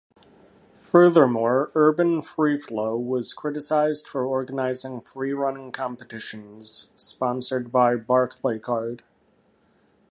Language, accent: English, United States English